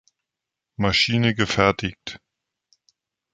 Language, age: German, 40-49